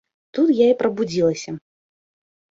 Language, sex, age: Belarusian, female, 30-39